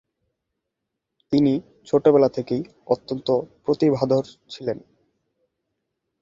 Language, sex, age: Bengali, male, 19-29